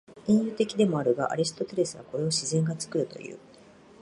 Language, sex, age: Japanese, female, 50-59